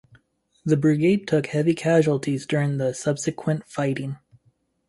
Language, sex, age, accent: English, male, 30-39, United States English